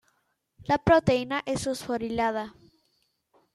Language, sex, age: Spanish, female, 19-29